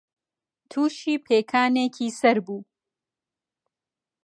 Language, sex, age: Central Kurdish, female, 30-39